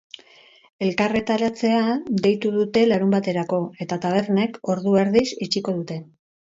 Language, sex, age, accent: Basque, female, 50-59, Mendebalekoa (Araba, Bizkaia, Gipuzkoako mendebaleko herri batzuk)